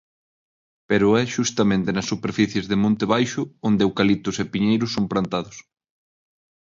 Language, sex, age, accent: Galician, male, 19-29, Central (gheada); Neofalante